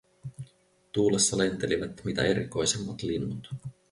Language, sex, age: Finnish, male, 30-39